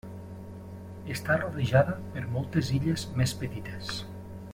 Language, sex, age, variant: Catalan, male, 40-49, Septentrional